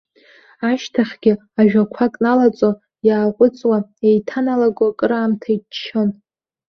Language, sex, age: Abkhazian, female, 19-29